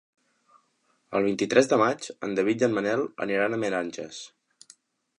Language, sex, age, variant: Catalan, male, 19-29, Central